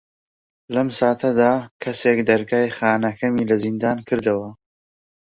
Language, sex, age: Central Kurdish, male, 30-39